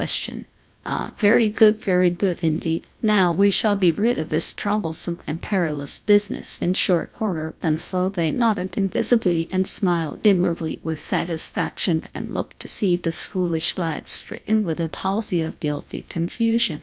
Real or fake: fake